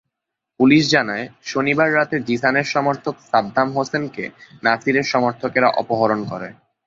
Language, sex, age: Bengali, male, 19-29